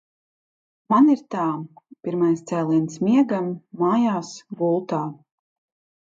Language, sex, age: Latvian, female, 30-39